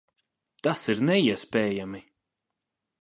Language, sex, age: Latvian, male, 30-39